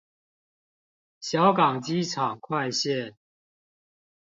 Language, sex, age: Chinese, male, 50-59